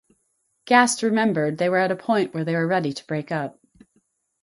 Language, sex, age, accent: English, female, 40-49, United States English